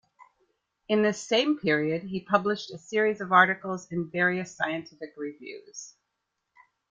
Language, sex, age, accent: English, female, 50-59, United States English